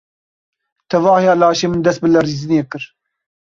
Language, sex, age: Kurdish, male, 19-29